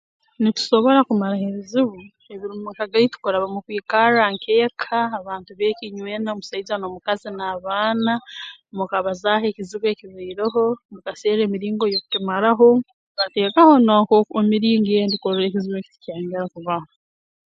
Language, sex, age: Tooro, female, 19-29